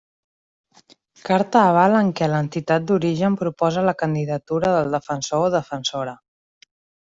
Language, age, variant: Catalan, 19-29, Central